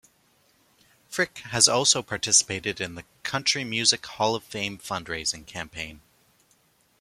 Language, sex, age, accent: English, male, 30-39, Canadian English